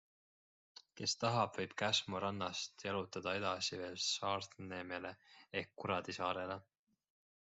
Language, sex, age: Estonian, male, 19-29